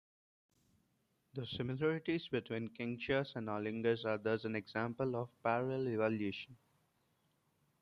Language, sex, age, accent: English, male, 19-29, India and South Asia (India, Pakistan, Sri Lanka)